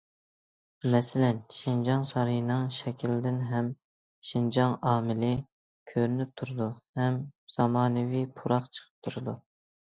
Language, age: Uyghur, 19-29